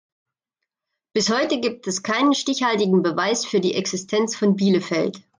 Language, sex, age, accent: German, female, 40-49, Deutschland Deutsch